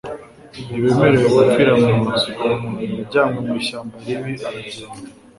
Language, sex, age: Kinyarwanda, male, 19-29